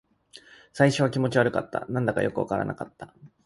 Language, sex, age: Japanese, male, 19-29